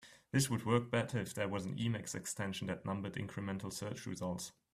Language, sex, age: English, male, 19-29